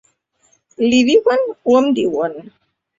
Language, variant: Catalan, Central